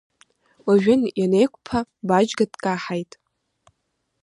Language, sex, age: Abkhazian, female, under 19